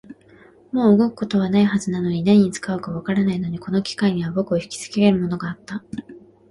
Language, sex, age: Japanese, female, 19-29